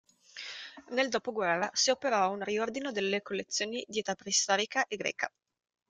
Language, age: Italian, 19-29